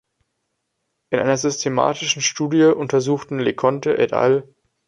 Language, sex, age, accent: German, male, under 19, Deutschland Deutsch